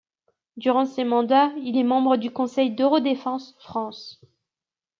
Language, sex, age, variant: French, female, 19-29, Français de métropole